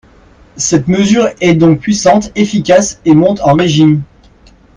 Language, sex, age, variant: French, male, 30-39, Français de métropole